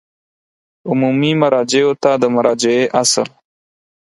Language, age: Pashto, 19-29